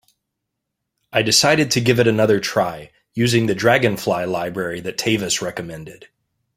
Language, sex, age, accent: English, male, 30-39, United States English